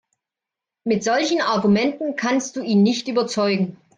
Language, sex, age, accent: German, female, 40-49, Deutschland Deutsch